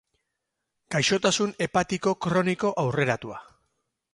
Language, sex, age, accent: Basque, male, 40-49, Mendebalekoa (Araba, Bizkaia, Gipuzkoako mendebaleko herri batzuk)